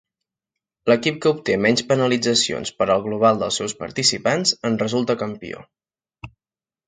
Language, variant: Catalan, Central